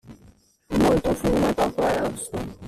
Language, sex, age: Italian, male, under 19